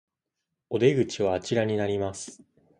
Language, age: Japanese, 19-29